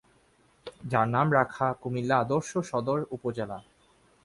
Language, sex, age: Bengali, male, 19-29